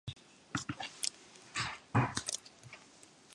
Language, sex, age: English, female, under 19